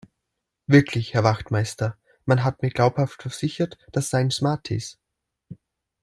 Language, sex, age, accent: German, male, 30-39, Österreichisches Deutsch